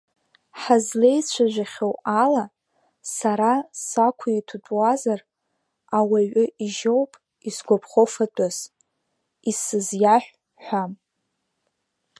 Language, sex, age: Abkhazian, female, under 19